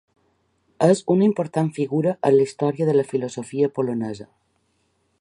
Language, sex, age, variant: Catalan, female, 40-49, Balear